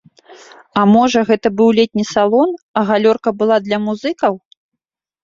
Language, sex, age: Belarusian, female, 30-39